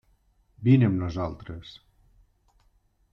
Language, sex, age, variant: Catalan, male, 40-49, Nord-Occidental